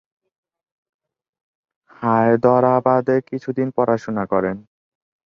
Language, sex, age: Bengali, male, 19-29